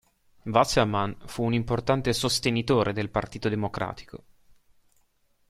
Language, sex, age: Italian, male, under 19